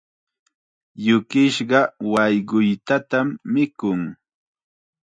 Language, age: Chiquián Ancash Quechua, 19-29